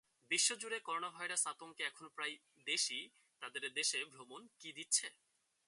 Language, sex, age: Bengali, male, 19-29